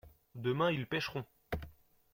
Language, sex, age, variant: French, male, 19-29, Français de métropole